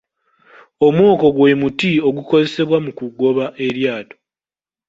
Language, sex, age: Ganda, male, 19-29